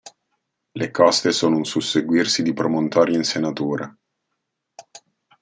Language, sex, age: Italian, male, 40-49